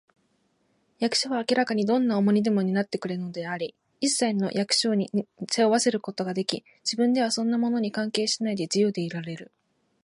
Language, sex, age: Japanese, female, 19-29